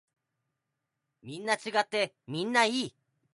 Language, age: Japanese, 19-29